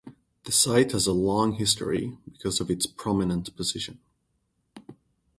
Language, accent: English, United States English